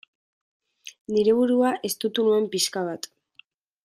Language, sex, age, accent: Basque, female, 19-29, Mendebalekoa (Araba, Bizkaia, Gipuzkoako mendebaleko herri batzuk)